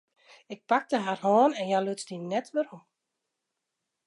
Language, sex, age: Western Frisian, female, 40-49